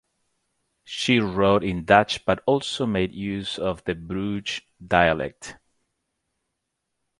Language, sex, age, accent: English, male, 40-49, United States English